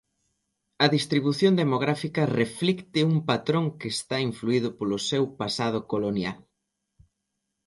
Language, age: Galician, 19-29